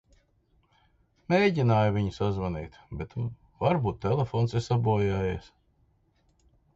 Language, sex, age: Latvian, male, 50-59